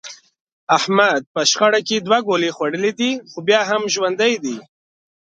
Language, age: Pashto, 19-29